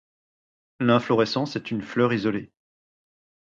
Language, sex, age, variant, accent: French, male, 30-39, Français d'Europe, Français de Belgique